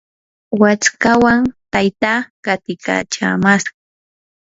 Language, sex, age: Yanahuanca Pasco Quechua, female, 19-29